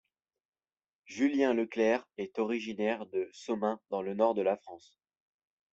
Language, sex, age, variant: French, male, 19-29, Français de métropole